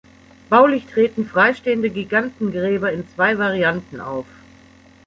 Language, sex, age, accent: German, female, 40-49, Deutschland Deutsch